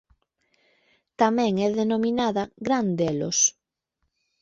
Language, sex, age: Galician, female, 30-39